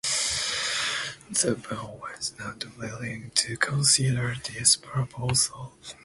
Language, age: English, under 19